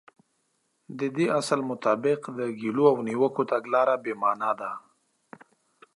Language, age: Pashto, 30-39